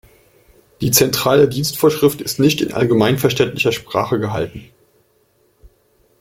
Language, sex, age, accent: German, male, 40-49, Deutschland Deutsch